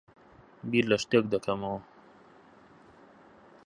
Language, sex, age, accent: Central Kurdish, male, 19-29, سۆرانی